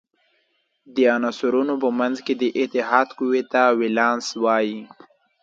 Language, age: Pashto, 19-29